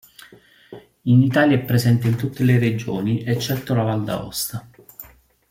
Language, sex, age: Italian, male, 40-49